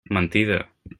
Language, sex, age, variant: Catalan, male, 19-29, Central